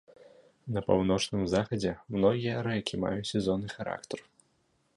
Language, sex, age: Belarusian, male, 19-29